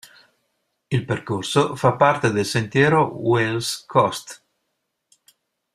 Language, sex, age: Italian, male, 60-69